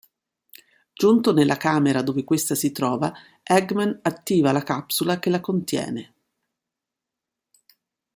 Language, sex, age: Italian, female, 60-69